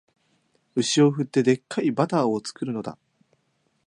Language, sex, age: Japanese, male, 19-29